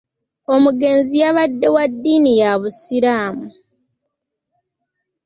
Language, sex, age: Ganda, female, 30-39